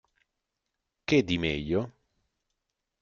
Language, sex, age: Italian, male, 40-49